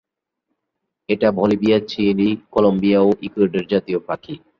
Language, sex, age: Bengali, male, 19-29